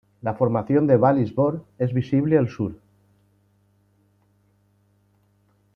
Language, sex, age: Spanish, male, 40-49